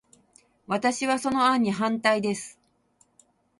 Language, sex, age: Japanese, female, 60-69